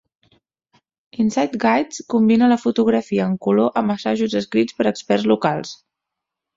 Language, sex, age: Catalan, female, 40-49